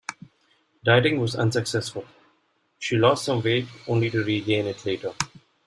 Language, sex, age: English, male, 19-29